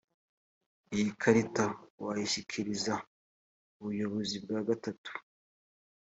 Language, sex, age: Kinyarwanda, male, 19-29